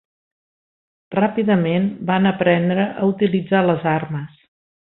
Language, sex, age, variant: Catalan, female, 60-69, Central